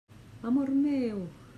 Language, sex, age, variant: Catalan, female, 40-49, Central